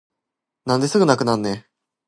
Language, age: Japanese, 19-29